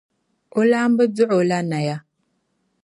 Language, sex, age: Dagbani, female, 19-29